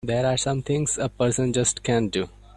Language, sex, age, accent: English, male, 19-29, India and South Asia (India, Pakistan, Sri Lanka)